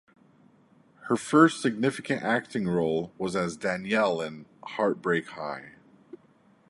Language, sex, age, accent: English, male, 30-39, United States English